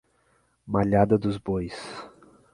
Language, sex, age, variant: Portuguese, male, 30-39, Portuguese (Brasil)